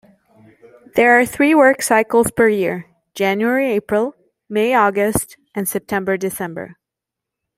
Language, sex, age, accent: English, female, 30-39, Canadian English